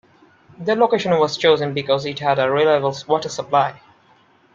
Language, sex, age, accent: English, male, 19-29, India and South Asia (India, Pakistan, Sri Lanka)